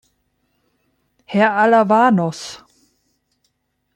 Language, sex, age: German, female, 30-39